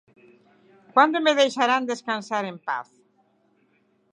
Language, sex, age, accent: Galician, male, 19-29, Central (gheada)